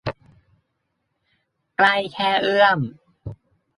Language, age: Thai, 19-29